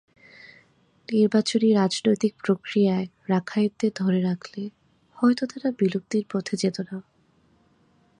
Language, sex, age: Bengali, female, 19-29